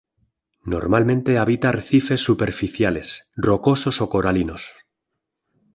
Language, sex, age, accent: Spanish, male, 40-49, España: Centro-Sur peninsular (Madrid, Toledo, Castilla-La Mancha)